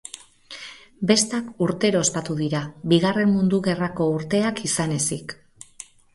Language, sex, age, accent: Basque, female, 50-59, Mendebalekoa (Araba, Bizkaia, Gipuzkoako mendebaleko herri batzuk)